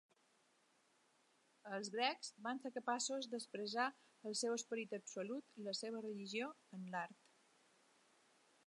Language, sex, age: Catalan, female, 50-59